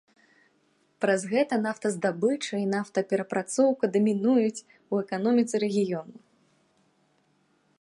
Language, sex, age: Belarusian, female, 19-29